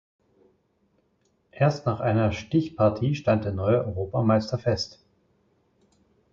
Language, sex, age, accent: German, male, 19-29, Deutschland Deutsch